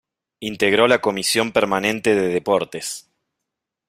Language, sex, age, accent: Spanish, male, 30-39, Rioplatense: Argentina, Uruguay, este de Bolivia, Paraguay